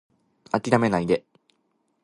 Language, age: Japanese, 19-29